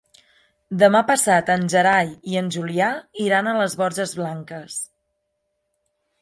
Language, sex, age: Catalan, female, 30-39